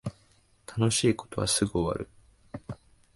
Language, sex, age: Japanese, male, 19-29